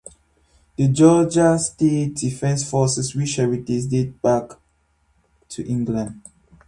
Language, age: English, 19-29